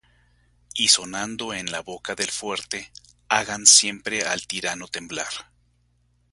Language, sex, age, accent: Spanish, male, 50-59, México